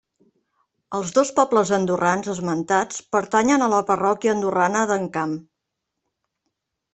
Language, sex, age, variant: Catalan, female, 40-49, Central